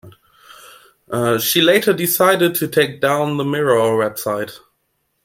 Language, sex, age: English, male, 19-29